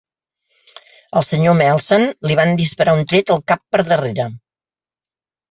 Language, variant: Catalan, Central